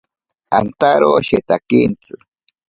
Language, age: Ashéninka Perené, 40-49